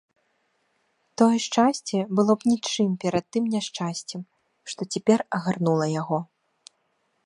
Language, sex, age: Belarusian, female, 19-29